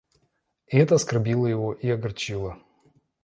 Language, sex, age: Russian, male, 40-49